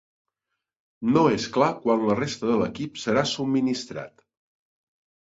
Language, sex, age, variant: Catalan, male, 50-59, Central